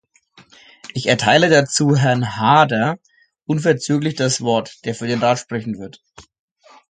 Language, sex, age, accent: German, male, 40-49, Deutschland Deutsch